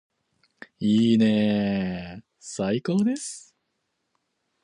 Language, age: Japanese, 19-29